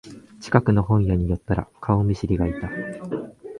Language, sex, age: Japanese, male, 19-29